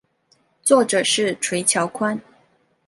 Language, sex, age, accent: Chinese, female, 19-29, 出生地：黑龙江省